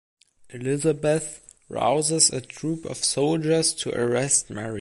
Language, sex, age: English, male, under 19